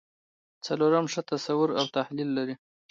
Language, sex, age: Pashto, male, 30-39